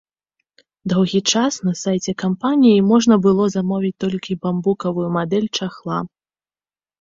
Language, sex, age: Belarusian, female, 19-29